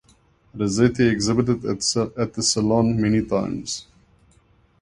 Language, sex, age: English, male, 40-49